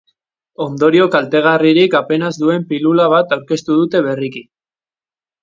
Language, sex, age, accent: Basque, male, 19-29, Mendebalekoa (Araba, Bizkaia, Gipuzkoako mendebaleko herri batzuk)